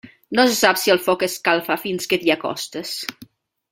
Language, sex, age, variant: Catalan, female, 30-39, Central